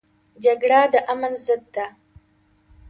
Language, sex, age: Pashto, female, under 19